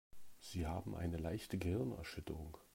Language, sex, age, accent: German, male, 50-59, Deutschland Deutsch